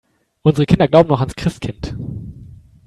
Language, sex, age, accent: German, male, 19-29, Deutschland Deutsch